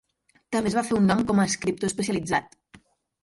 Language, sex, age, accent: Catalan, female, 19-29, central; nord-occidental